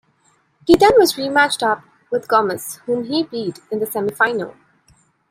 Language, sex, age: English, female, 19-29